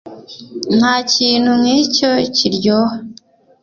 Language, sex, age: Kinyarwanda, female, 40-49